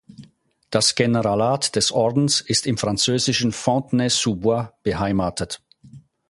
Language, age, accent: German, 50-59, Schweizerdeutsch